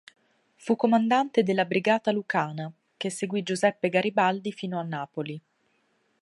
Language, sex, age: Italian, female, 19-29